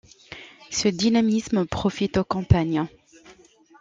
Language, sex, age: French, male, 40-49